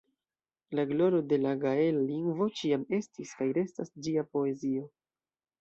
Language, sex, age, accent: Esperanto, male, under 19, Internacia